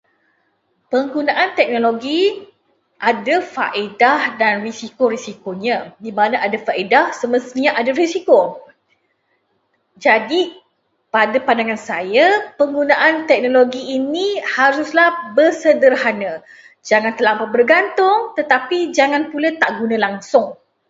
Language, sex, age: Malay, female, 30-39